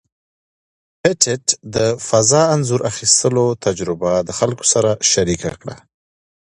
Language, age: Pashto, 30-39